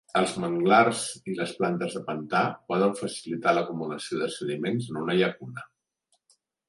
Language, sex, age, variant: Catalan, male, 60-69, Central